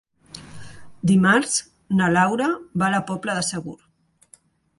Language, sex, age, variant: Catalan, female, 40-49, Central